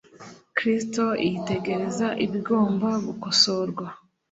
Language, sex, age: Kinyarwanda, female, 30-39